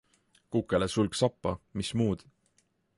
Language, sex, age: Estonian, male, 19-29